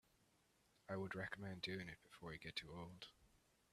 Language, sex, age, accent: English, male, 19-29, Irish English